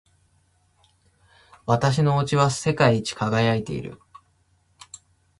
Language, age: Japanese, 19-29